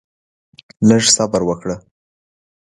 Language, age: Pashto, 19-29